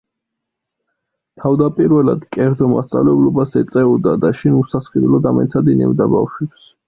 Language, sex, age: Georgian, male, 19-29